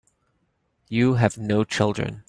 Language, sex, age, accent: English, male, 30-39, United States English